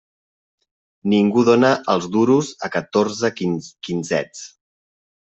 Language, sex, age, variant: Catalan, male, 30-39, Central